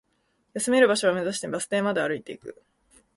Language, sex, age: Japanese, female, 19-29